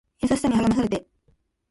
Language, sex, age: Japanese, female, 19-29